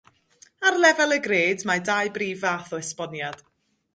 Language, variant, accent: Welsh, Mid Wales, Y Deyrnas Unedig Cymraeg